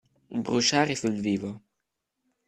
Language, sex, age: Italian, male, 19-29